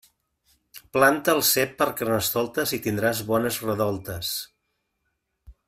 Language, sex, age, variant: Catalan, male, 50-59, Central